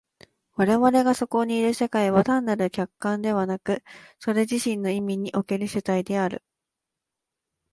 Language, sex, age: Japanese, female, 19-29